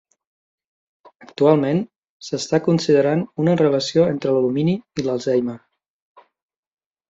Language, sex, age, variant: Catalan, male, 40-49, Septentrional